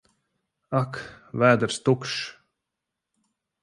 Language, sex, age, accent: Latvian, male, 30-39, bez akcenta